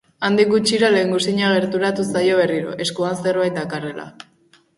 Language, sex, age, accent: Basque, female, under 19, Mendebalekoa (Araba, Bizkaia, Gipuzkoako mendebaleko herri batzuk)